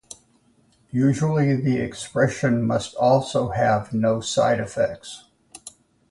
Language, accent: English, United States English